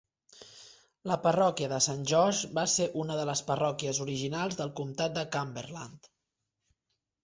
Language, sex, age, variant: Catalan, male, 19-29, Central